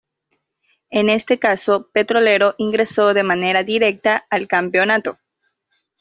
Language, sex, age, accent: Spanish, female, 19-29, Andino-Pacífico: Colombia, Perú, Ecuador, oeste de Bolivia y Venezuela andina